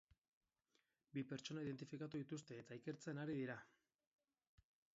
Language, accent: Basque, Erdialdekoa edo Nafarra (Gipuzkoa, Nafarroa)